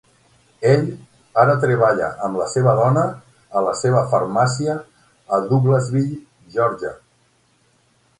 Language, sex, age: Catalan, male, 50-59